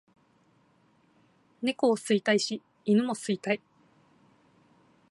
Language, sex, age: Japanese, female, 19-29